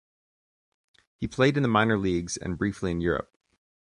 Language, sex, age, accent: English, male, 30-39, United States English